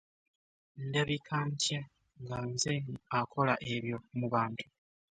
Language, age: Ganda, 19-29